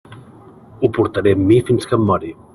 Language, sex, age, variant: Catalan, male, 40-49, Central